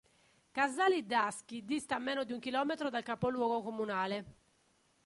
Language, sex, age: Italian, female, 50-59